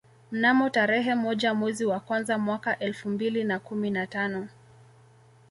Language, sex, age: Swahili, male, 30-39